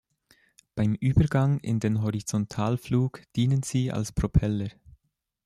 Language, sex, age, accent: German, male, 19-29, Schweizerdeutsch